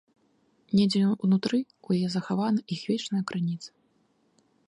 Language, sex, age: Belarusian, female, 30-39